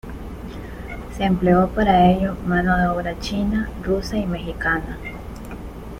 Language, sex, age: Spanish, female, 19-29